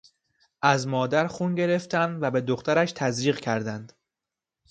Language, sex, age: Persian, male, 19-29